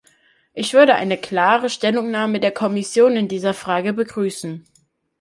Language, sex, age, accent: German, male, under 19, Deutschland Deutsch